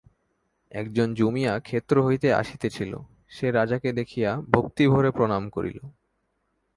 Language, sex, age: Bengali, male, 19-29